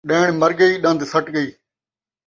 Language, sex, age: Saraiki, male, 50-59